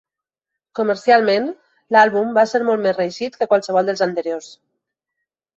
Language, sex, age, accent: Catalan, female, 30-39, valencià